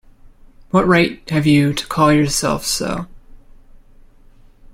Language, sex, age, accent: English, male, 19-29, United States English